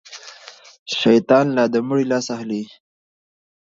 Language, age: Pashto, 19-29